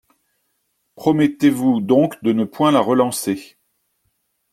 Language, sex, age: French, male, 50-59